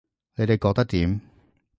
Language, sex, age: Cantonese, male, 30-39